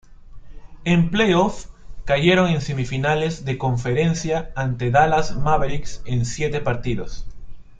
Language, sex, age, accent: Spanish, male, 30-39, Andino-Pacífico: Colombia, Perú, Ecuador, oeste de Bolivia y Venezuela andina